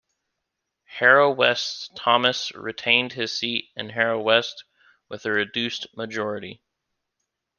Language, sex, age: English, male, 19-29